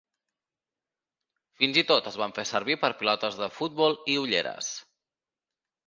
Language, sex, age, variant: Catalan, male, 19-29, Central